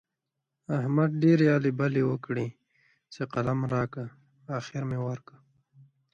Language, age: Pashto, 19-29